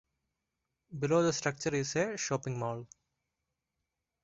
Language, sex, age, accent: English, male, 19-29, India and South Asia (India, Pakistan, Sri Lanka)